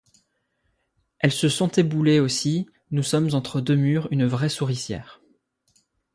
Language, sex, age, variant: French, male, 19-29, Français de métropole